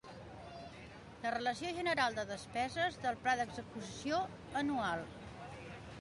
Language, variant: Catalan, Central